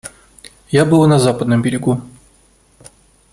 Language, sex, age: Russian, male, 19-29